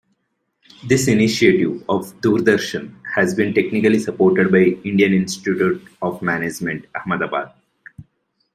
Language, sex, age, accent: English, male, 30-39, India and South Asia (India, Pakistan, Sri Lanka)